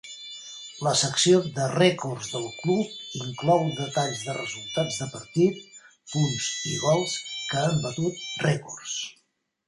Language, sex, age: Catalan, male, 80-89